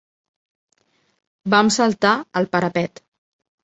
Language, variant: Catalan, Central